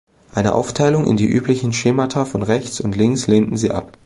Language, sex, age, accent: German, male, 19-29, Deutschland Deutsch